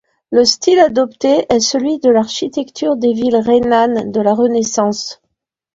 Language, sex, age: French, female, 50-59